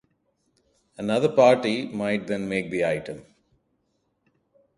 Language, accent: English, India and South Asia (India, Pakistan, Sri Lanka)